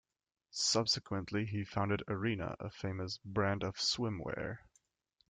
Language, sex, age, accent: English, male, 19-29, United States English